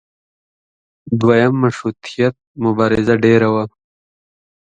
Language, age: Pashto, 19-29